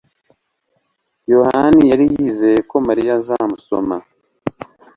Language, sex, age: Kinyarwanda, male, 19-29